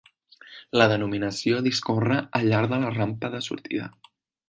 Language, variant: Catalan, Central